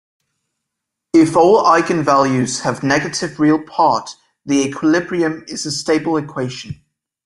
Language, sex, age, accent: English, male, 19-29, England English